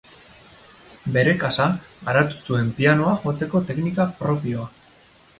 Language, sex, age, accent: Basque, male, 30-39, Mendebalekoa (Araba, Bizkaia, Gipuzkoako mendebaleko herri batzuk)